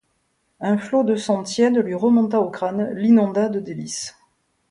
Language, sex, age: French, female, 50-59